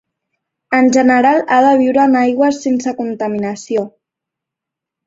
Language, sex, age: Catalan, female, 40-49